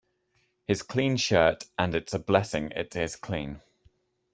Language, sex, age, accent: English, male, 30-39, England English